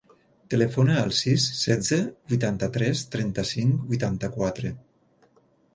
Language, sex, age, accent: Catalan, male, 50-59, valencià